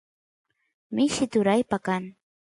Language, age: Santiago del Estero Quichua, 30-39